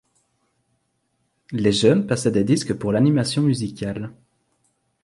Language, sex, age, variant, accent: French, male, 30-39, Français d'Europe, Français de Belgique